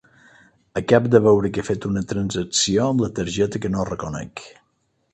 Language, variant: Catalan, Balear